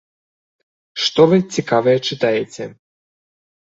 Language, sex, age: Belarusian, male, 19-29